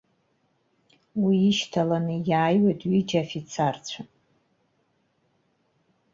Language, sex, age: Abkhazian, female, 40-49